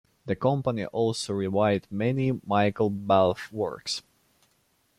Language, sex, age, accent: English, male, 19-29, England English